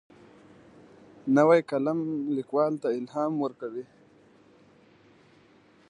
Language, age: Pashto, 19-29